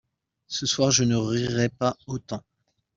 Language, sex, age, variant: French, male, 30-39, Français de métropole